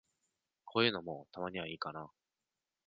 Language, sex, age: Japanese, male, 19-29